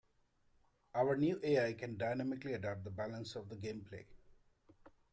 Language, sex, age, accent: English, male, 30-39, India and South Asia (India, Pakistan, Sri Lanka)